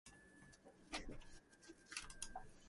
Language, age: English, 19-29